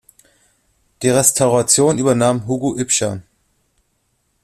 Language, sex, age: German, male, 30-39